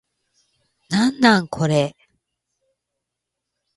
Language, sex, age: Japanese, female, 50-59